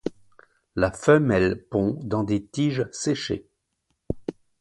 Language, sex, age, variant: French, male, 50-59, Français de métropole